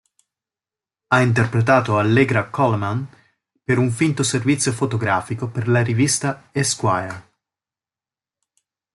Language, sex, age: Italian, male, 40-49